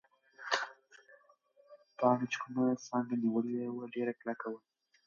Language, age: Pashto, under 19